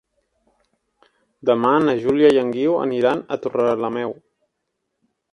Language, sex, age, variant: Catalan, male, 30-39, Central